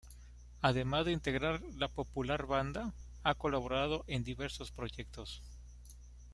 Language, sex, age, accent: Spanish, male, 30-39, México